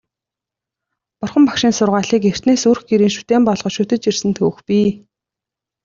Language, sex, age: Mongolian, female, 19-29